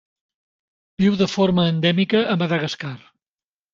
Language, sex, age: Catalan, male, 40-49